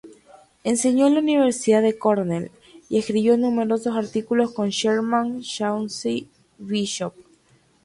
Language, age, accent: Spanish, 19-29, Andino-Pacífico: Colombia, Perú, Ecuador, oeste de Bolivia y Venezuela andina